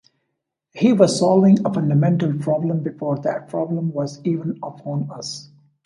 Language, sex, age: English, male, 19-29